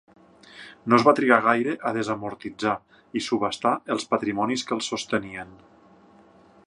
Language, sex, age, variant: Catalan, male, 30-39, Septentrional